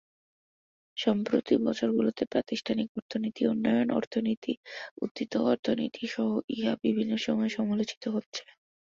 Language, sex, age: Bengali, female, 19-29